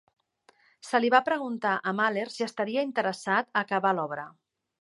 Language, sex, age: Catalan, female, 50-59